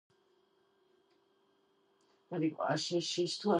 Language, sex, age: Georgian, female, 19-29